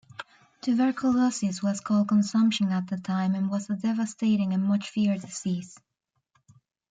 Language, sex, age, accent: English, female, 19-29, Irish English